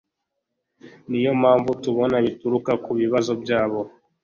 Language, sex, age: Kinyarwanda, male, 19-29